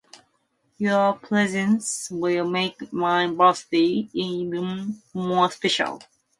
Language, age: English, 19-29